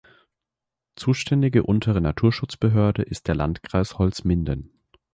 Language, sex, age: German, male, 19-29